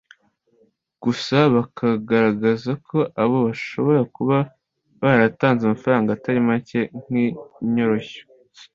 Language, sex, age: Kinyarwanda, male, under 19